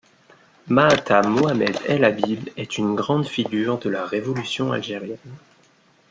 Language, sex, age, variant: French, male, 30-39, Français de métropole